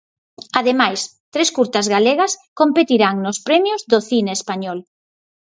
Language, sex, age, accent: Galician, female, 50-59, Normativo (estándar)